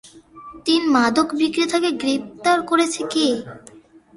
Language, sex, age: Bengali, female, under 19